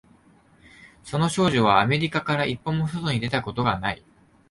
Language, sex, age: Japanese, male, 19-29